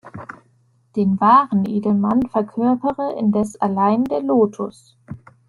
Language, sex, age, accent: German, female, 19-29, Deutschland Deutsch